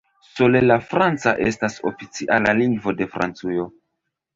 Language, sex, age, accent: Esperanto, male, 30-39, Internacia